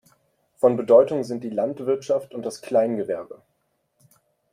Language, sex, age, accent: German, male, 19-29, Deutschland Deutsch